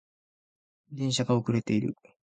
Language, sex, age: Japanese, male, 19-29